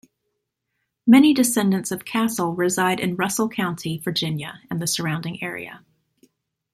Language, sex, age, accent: English, female, 30-39, United States English